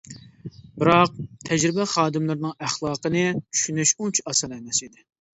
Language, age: Uyghur, 30-39